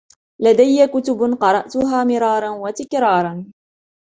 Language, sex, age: Arabic, female, 19-29